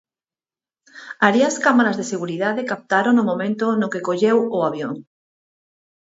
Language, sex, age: Galician, female, 40-49